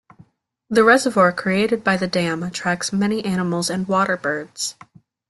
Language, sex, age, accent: English, female, 19-29, United States English